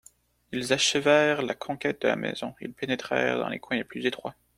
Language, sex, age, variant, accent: French, male, 19-29, Français d'Amérique du Nord, Français du Canada